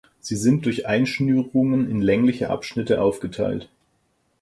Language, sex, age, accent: German, male, 50-59, Deutschland Deutsch